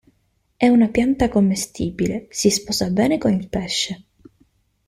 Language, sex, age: Italian, female, 19-29